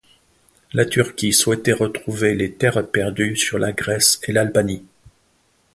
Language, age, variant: French, 50-59, Français de métropole